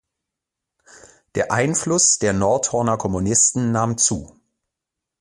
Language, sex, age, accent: German, male, 40-49, Deutschland Deutsch